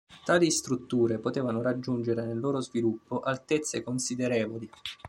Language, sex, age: Italian, male, 30-39